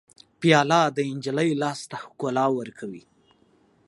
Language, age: Pashto, 30-39